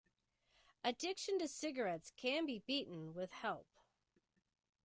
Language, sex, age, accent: English, female, 60-69, United States English